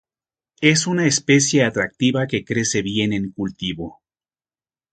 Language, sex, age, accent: Spanish, male, 50-59, México